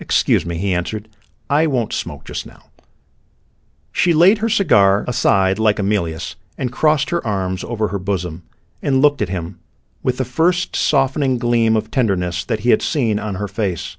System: none